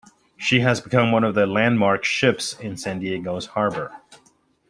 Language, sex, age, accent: English, male, 40-49, United States English